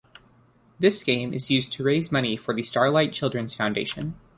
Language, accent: English, United States English